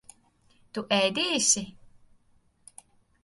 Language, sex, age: Latvian, female, 19-29